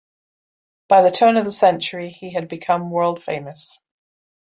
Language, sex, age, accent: English, female, 50-59, Scottish English